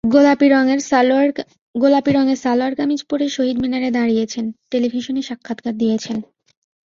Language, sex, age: Bengali, female, 19-29